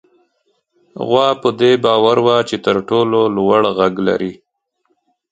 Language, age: Pashto, 30-39